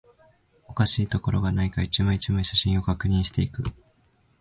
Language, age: Japanese, 19-29